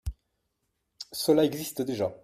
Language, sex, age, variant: French, male, 50-59, Français de métropole